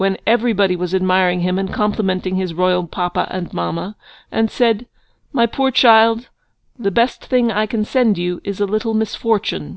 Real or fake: real